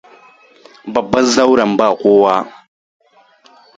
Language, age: Hausa, 19-29